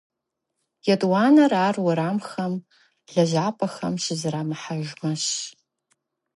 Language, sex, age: Kabardian, female, 40-49